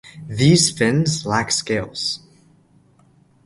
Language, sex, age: English, male, under 19